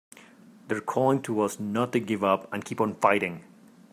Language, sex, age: English, male, 30-39